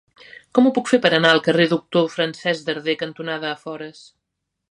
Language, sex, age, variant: Catalan, female, 40-49, Central